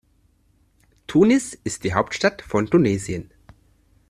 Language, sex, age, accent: German, male, 30-39, Deutschland Deutsch